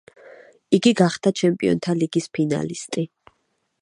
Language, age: Georgian, 30-39